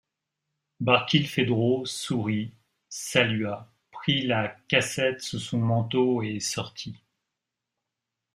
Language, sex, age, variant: French, male, 50-59, Français de métropole